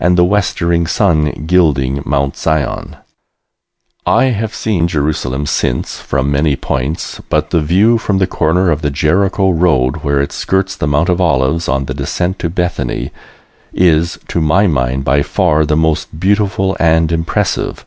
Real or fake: real